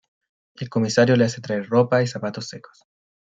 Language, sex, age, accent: Spanish, male, 19-29, Chileno: Chile, Cuyo